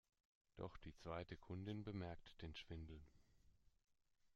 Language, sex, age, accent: German, male, 30-39, Deutschland Deutsch